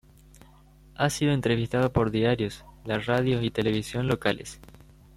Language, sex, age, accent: Spanish, male, under 19, Rioplatense: Argentina, Uruguay, este de Bolivia, Paraguay